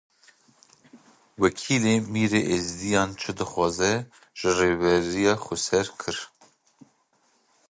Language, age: Kurdish, 40-49